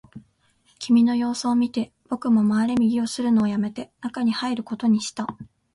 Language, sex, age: Japanese, female, 19-29